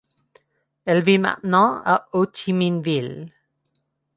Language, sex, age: French, female, 30-39